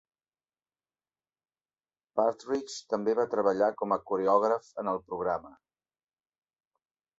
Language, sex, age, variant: Catalan, male, 40-49, Central